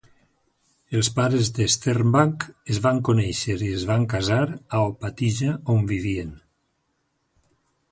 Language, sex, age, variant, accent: Catalan, male, 60-69, Valencià central, valencià